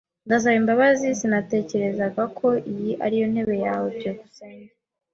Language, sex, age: Kinyarwanda, female, 19-29